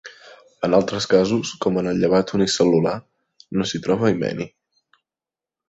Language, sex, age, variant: Catalan, male, 19-29, Central